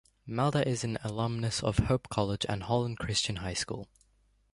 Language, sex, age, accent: English, male, under 19, Australian English